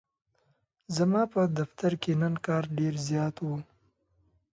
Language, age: Pashto, 19-29